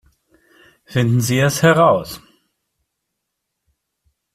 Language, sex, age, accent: German, male, 30-39, Deutschland Deutsch